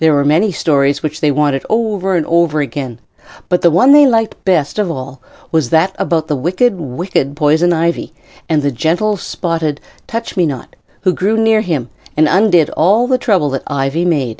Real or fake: real